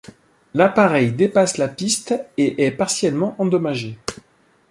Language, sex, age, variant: French, male, 40-49, Français de métropole